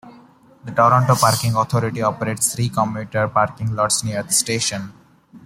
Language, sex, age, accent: English, male, 19-29, India and South Asia (India, Pakistan, Sri Lanka)